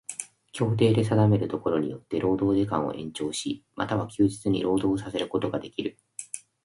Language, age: Japanese, 19-29